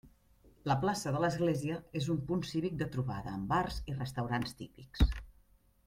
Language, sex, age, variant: Catalan, female, 50-59, Central